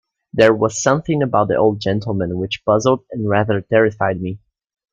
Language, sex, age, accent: English, male, under 19, United States English